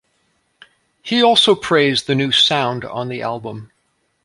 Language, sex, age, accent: English, male, 50-59, United States English